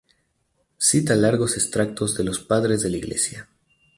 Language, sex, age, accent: Spanish, male, 19-29, México